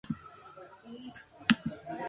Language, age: Basque, under 19